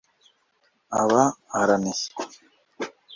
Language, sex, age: Kinyarwanda, male, 40-49